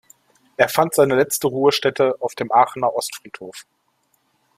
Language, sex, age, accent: German, male, 30-39, Deutschland Deutsch